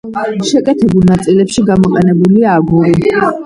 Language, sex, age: Georgian, female, under 19